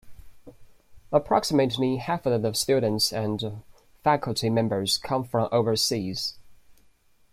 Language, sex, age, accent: English, male, 19-29, United States English